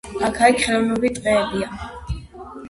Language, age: Georgian, 19-29